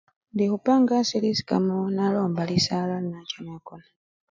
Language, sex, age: Luyia, male, 30-39